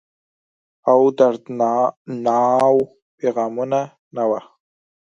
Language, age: Pashto, 19-29